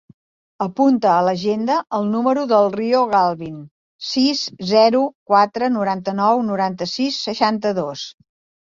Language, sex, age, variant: Catalan, female, 60-69, Central